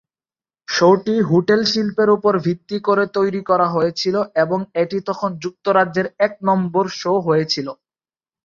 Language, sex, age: Bengali, male, 19-29